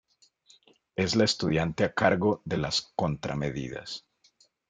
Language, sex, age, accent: Spanish, male, 40-49, Andino-Pacífico: Colombia, Perú, Ecuador, oeste de Bolivia y Venezuela andina